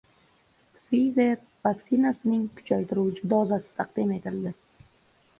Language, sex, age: Uzbek, male, under 19